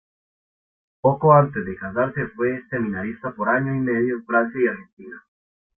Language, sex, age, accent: Spanish, male, 19-29, América central